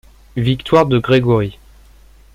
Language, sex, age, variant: French, male, under 19, Français de métropole